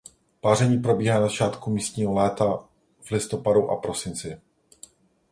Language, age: Czech, 40-49